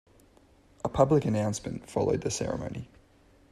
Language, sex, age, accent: English, male, 19-29, Australian English